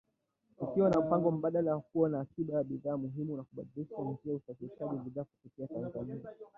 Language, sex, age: Swahili, male, 19-29